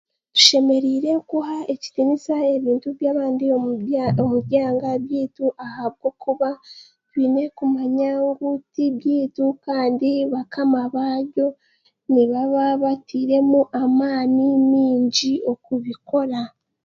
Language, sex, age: Chiga, female, 19-29